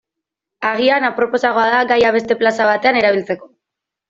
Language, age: Basque, 19-29